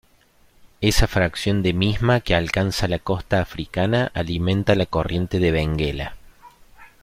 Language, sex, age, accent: Spanish, male, 30-39, Rioplatense: Argentina, Uruguay, este de Bolivia, Paraguay